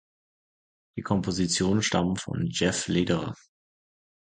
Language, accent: German, Deutschland Deutsch